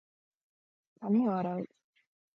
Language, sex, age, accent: Japanese, female, 19-29, 標準語